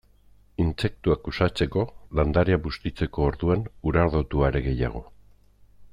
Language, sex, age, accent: Basque, male, 50-59, Erdialdekoa edo Nafarra (Gipuzkoa, Nafarroa)